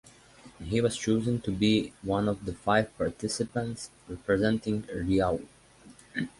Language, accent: English, United States English